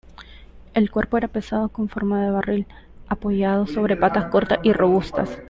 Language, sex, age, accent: Spanish, female, 19-29, América central